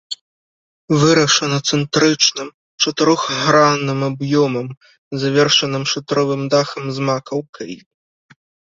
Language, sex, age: Belarusian, male, 19-29